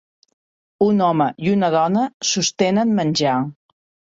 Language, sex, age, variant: Catalan, female, 50-59, Central